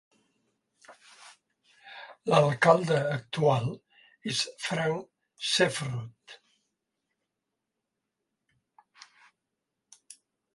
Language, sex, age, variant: Catalan, male, 70-79, Central